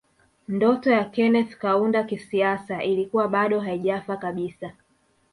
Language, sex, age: Swahili, female, 19-29